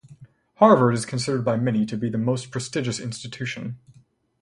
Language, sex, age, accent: English, male, 19-29, United States English